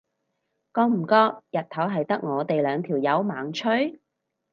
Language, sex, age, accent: Cantonese, female, 30-39, 广州音